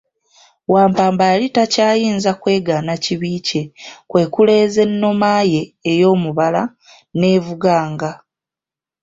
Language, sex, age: Ganda, female, 19-29